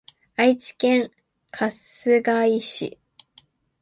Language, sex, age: Japanese, female, 19-29